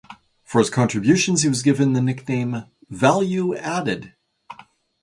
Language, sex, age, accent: English, male, 50-59, Canadian English